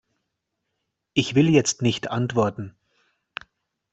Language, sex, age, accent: German, male, 40-49, Deutschland Deutsch